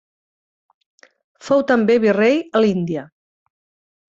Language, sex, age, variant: Catalan, female, 50-59, Central